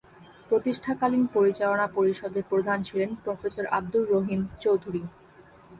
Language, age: Bengali, 19-29